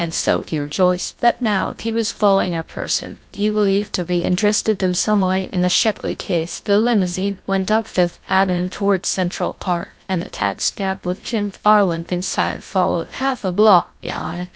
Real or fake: fake